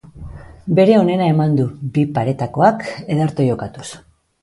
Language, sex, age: Basque, female, 40-49